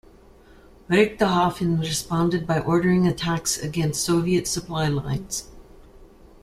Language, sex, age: English, female, 40-49